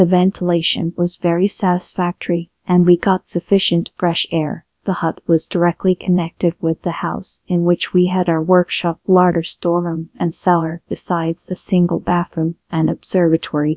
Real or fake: fake